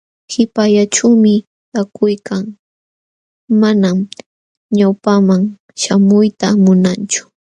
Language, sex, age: Jauja Wanca Quechua, female, 19-29